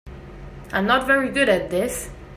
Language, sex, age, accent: English, female, 19-29, England English